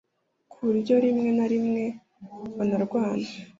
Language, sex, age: Kinyarwanda, female, 19-29